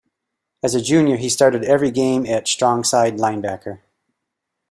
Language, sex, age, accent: English, male, 50-59, United States English